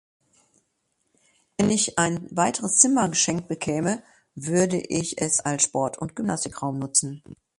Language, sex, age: German, female, 60-69